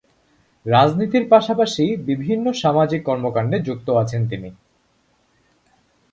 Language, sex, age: Bengali, male, 19-29